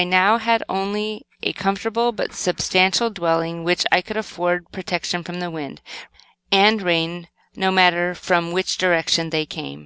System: none